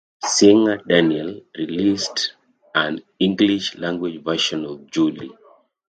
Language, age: English, 30-39